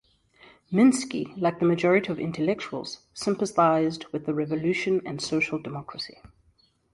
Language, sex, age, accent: English, female, 30-39, Southern African (South Africa, Zimbabwe, Namibia)